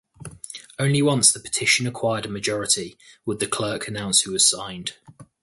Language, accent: English, England English